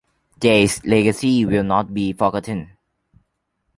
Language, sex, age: English, male, under 19